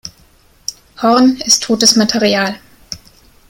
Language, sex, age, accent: German, female, 19-29, Deutschland Deutsch